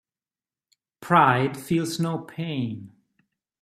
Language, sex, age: English, male, 30-39